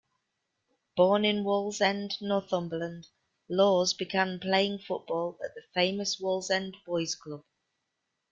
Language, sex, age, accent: English, female, 40-49, England English